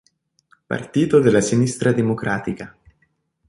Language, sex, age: Italian, male, 19-29